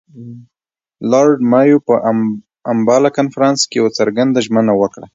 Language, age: Pashto, 19-29